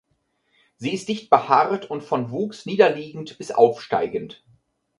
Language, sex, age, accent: German, male, 50-59, Deutschland Deutsch